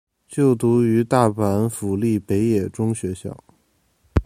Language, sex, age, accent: Chinese, male, 19-29, 出生地：北京市